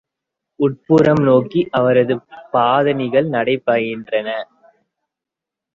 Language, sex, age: Tamil, male, 19-29